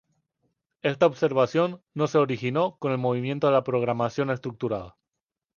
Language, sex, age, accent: Spanish, male, 19-29, España: Islas Canarias